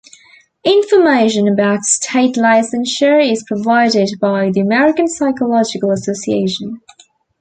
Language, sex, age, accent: English, female, 19-29, Australian English